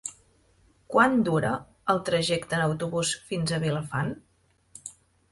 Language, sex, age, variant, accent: Catalan, female, 30-39, Central, nord-oriental; Empordanès